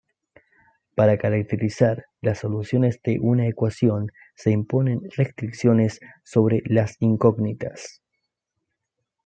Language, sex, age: Spanish, male, 19-29